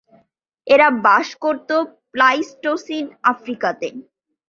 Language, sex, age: Bengali, female, 19-29